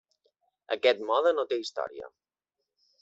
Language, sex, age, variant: Catalan, male, under 19, Central